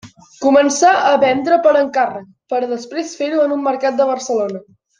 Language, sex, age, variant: Catalan, male, under 19, Central